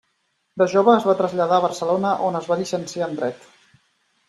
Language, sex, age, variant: Catalan, male, 30-39, Central